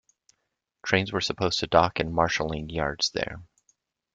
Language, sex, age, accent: English, male, 30-39, United States English